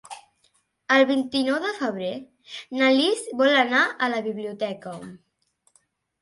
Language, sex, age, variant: Catalan, male, 40-49, Central